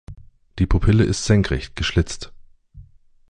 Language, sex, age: German, male, 30-39